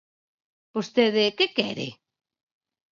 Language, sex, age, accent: Galician, female, 40-49, Normativo (estándar)